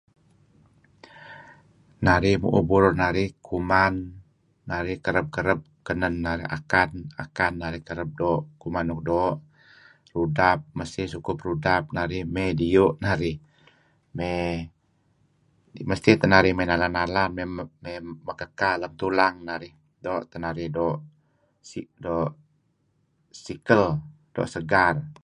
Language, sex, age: Kelabit, male, 50-59